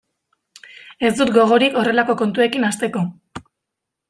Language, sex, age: Basque, female, 19-29